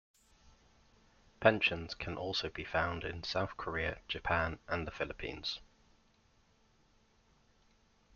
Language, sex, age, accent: English, male, 30-39, England English